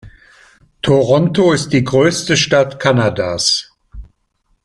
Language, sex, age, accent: German, male, 60-69, Deutschland Deutsch